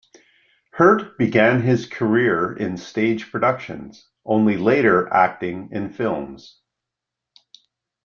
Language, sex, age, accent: English, male, 60-69, Canadian English